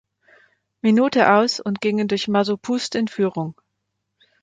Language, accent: German, Deutschland Deutsch